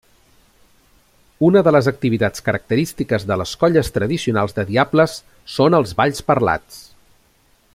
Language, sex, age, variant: Catalan, male, 40-49, Central